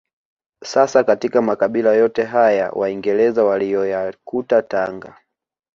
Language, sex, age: Swahili, male, 19-29